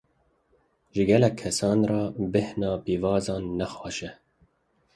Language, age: Kurdish, 30-39